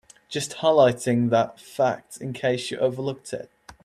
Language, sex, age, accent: English, male, 19-29, England English